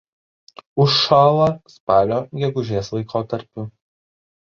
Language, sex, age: Lithuanian, male, 19-29